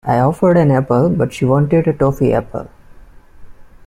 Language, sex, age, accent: English, male, 19-29, India and South Asia (India, Pakistan, Sri Lanka)